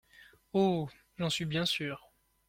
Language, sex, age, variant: French, male, 19-29, Français de métropole